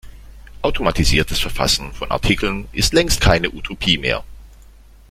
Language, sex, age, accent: German, male, 40-49, Deutschland Deutsch